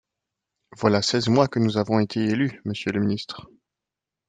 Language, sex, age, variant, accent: French, male, 19-29, Français d'Europe, Français de Suisse